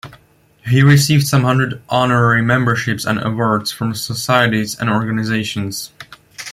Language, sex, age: English, male, under 19